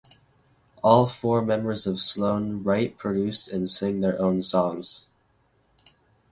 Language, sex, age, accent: English, male, under 19, United States English